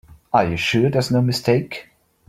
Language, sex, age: English, male, 19-29